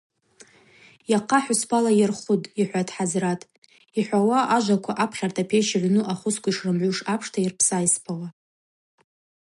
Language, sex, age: Abaza, female, 19-29